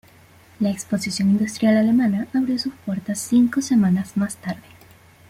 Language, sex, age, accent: Spanish, female, 19-29, Caribe: Cuba, Venezuela, Puerto Rico, República Dominicana, Panamá, Colombia caribeña, México caribeño, Costa del golfo de México